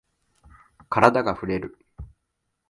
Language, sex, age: Japanese, male, 19-29